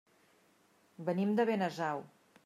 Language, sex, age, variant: Catalan, female, 50-59, Central